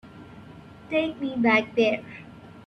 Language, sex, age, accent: English, female, 19-29, India and South Asia (India, Pakistan, Sri Lanka)